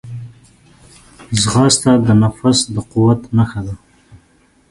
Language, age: Pashto, 30-39